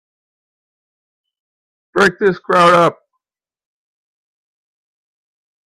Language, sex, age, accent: English, female, 50-59, United States English